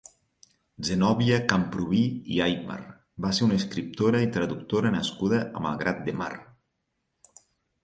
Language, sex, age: Catalan, male, 40-49